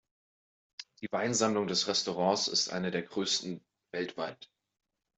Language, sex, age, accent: German, male, 19-29, Deutschland Deutsch